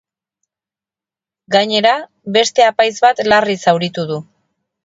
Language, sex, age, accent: Basque, female, 40-49, Erdialdekoa edo Nafarra (Gipuzkoa, Nafarroa)